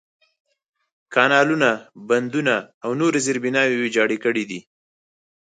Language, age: Pashto, 30-39